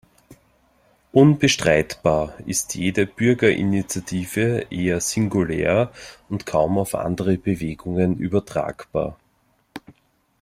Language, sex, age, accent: German, male, 40-49, Österreichisches Deutsch